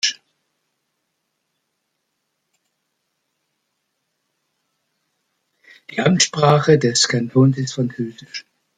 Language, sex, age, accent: German, male, 60-69, Deutschland Deutsch